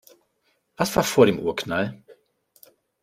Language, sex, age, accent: German, male, 30-39, Deutschland Deutsch